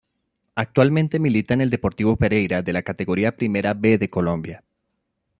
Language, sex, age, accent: Spanish, male, 30-39, Andino-Pacífico: Colombia, Perú, Ecuador, oeste de Bolivia y Venezuela andina